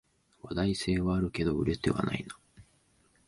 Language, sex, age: Japanese, male, 19-29